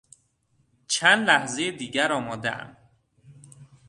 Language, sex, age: Persian, male, 19-29